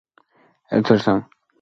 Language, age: Georgian, under 19